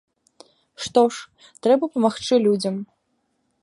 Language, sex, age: Belarusian, female, 19-29